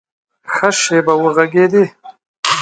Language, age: Pashto, 30-39